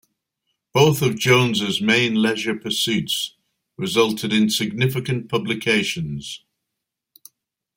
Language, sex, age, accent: English, male, 50-59, England English